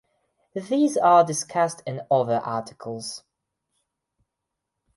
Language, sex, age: English, male, 19-29